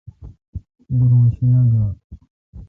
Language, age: Kalkoti, 19-29